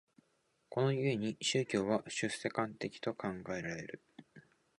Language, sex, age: Japanese, male, 19-29